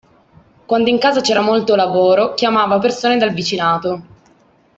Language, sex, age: Italian, male, 19-29